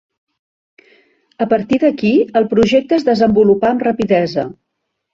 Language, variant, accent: Catalan, Central, central